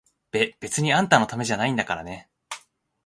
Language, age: Japanese, 19-29